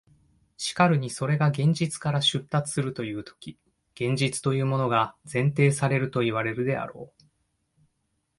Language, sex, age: Japanese, male, 30-39